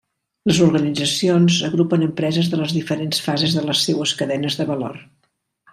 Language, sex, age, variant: Catalan, female, 70-79, Central